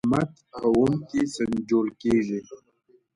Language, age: Pashto, 19-29